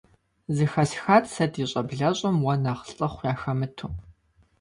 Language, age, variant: Kabardian, 19-29, Адыгэбзэ (Къэбэрдей, Кирил, Урысей)